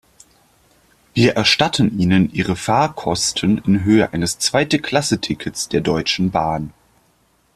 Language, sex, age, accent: German, male, under 19, Deutschland Deutsch